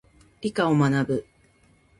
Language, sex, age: Japanese, female, 30-39